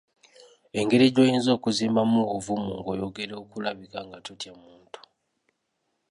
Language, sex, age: Ganda, male, 19-29